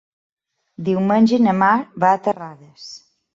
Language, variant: Catalan, Balear